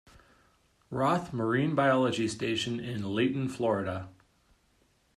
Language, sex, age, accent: English, male, 40-49, United States English